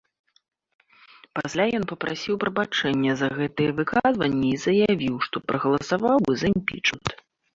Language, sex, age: Belarusian, female, 40-49